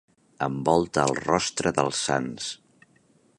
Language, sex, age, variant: Catalan, male, 50-59, Central